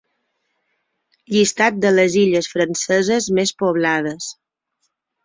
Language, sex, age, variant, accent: Catalan, female, 40-49, Balear, mallorquí; Palma